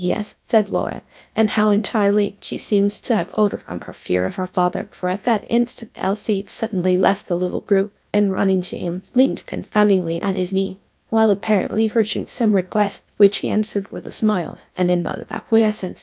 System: TTS, GlowTTS